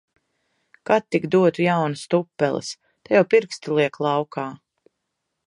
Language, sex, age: Latvian, female, 40-49